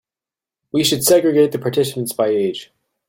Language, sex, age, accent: English, male, 30-39, United States English